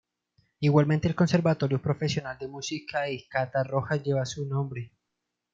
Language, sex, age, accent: Spanish, male, 19-29, Andino-Pacífico: Colombia, Perú, Ecuador, oeste de Bolivia y Venezuela andina